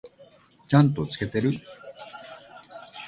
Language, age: Japanese, 60-69